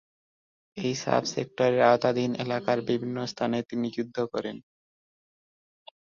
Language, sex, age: Bengali, male, 19-29